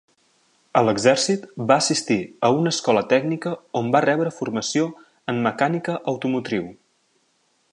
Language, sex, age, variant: Catalan, male, 19-29, Central